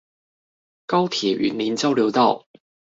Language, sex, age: Chinese, male, 19-29